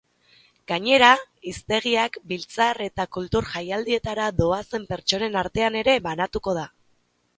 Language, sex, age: Basque, female, 19-29